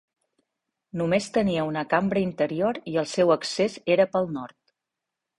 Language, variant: Catalan, Central